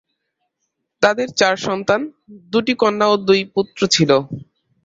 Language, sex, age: Bengali, male, under 19